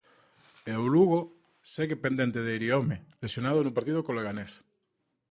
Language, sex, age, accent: Galician, male, 30-39, Oriental (común en zona oriental)